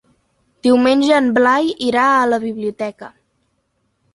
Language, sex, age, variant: Catalan, female, under 19, Central